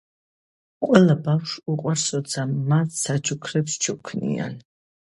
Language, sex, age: Georgian, female, 50-59